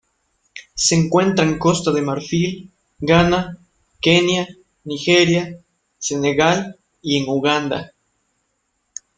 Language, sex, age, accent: Spanish, male, 19-29, México